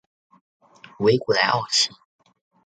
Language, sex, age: Chinese, male, under 19